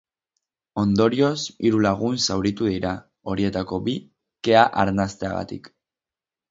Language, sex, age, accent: Basque, male, 19-29, Mendebalekoa (Araba, Bizkaia, Gipuzkoako mendebaleko herri batzuk)